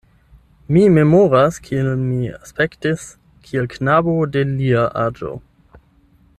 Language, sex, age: Esperanto, male, 19-29